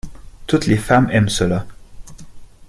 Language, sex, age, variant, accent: French, male, 19-29, Français d'Amérique du Nord, Français du Canada